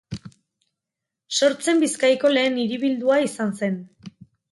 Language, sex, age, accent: Basque, female, 30-39, Erdialdekoa edo Nafarra (Gipuzkoa, Nafarroa)